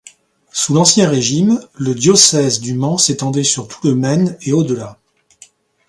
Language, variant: French, Français de métropole